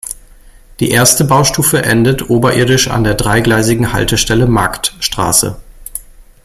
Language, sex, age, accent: German, male, 40-49, Deutschland Deutsch